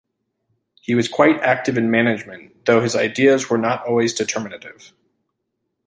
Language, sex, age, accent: English, male, 30-39, United States English